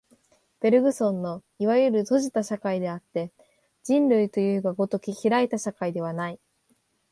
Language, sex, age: Japanese, female, under 19